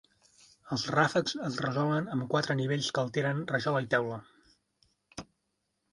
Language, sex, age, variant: Catalan, male, 30-39, Central